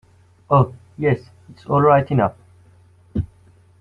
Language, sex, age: English, male, 19-29